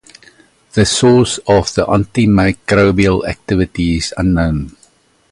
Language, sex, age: English, male, 60-69